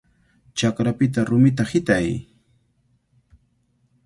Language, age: Cajatambo North Lima Quechua, 19-29